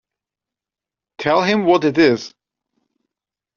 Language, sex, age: English, male, 40-49